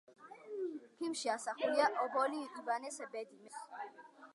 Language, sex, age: Georgian, female, under 19